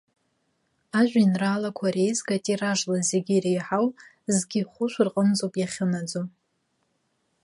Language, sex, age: Abkhazian, female, 19-29